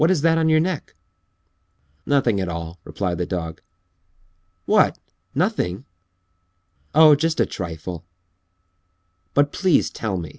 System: none